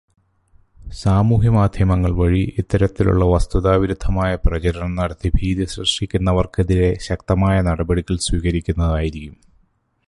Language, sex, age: Malayalam, male, 40-49